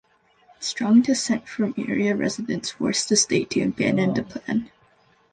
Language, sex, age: English, female, under 19